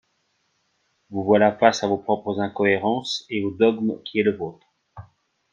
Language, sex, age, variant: French, male, 40-49, Français de métropole